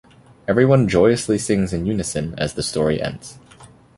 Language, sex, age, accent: English, male, 19-29, Canadian English